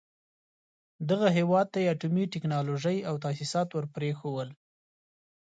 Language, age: Pashto, 30-39